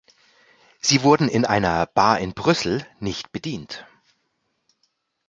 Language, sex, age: German, male, 40-49